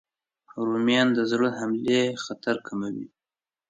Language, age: Pashto, 19-29